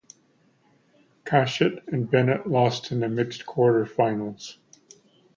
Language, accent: English, United States English